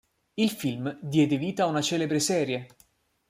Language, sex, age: Italian, male, 19-29